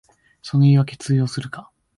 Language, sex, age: Japanese, male, 19-29